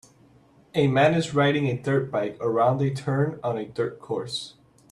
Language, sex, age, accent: English, male, 30-39, United States English